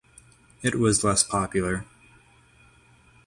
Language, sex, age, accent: English, male, 19-29, United States English